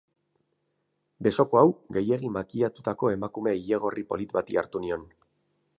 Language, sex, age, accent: Basque, male, 40-49, Mendebalekoa (Araba, Bizkaia, Gipuzkoako mendebaleko herri batzuk)